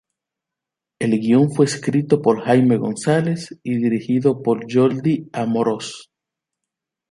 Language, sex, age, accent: Spanish, male, 19-29, Caribe: Cuba, Venezuela, Puerto Rico, República Dominicana, Panamá, Colombia caribeña, México caribeño, Costa del golfo de México